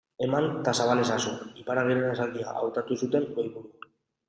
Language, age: Basque, 19-29